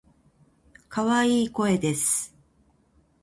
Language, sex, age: Japanese, female, 50-59